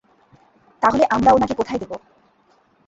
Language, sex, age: Bengali, female, 19-29